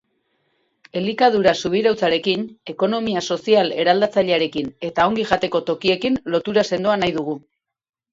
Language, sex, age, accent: Basque, female, 40-49, Erdialdekoa edo Nafarra (Gipuzkoa, Nafarroa)